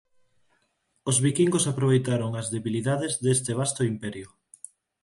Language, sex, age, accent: Galician, male, 19-29, Neofalante